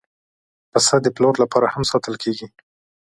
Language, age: Pashto, 30-39